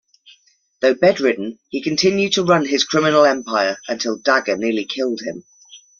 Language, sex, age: English, female, 30-39